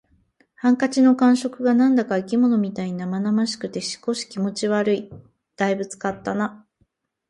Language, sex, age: Japanese, female, 40-49